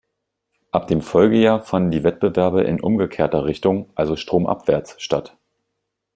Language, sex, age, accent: German, male, 30-39, Deutschland Deutsch